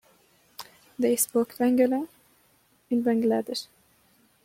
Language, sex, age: English, female, 19-29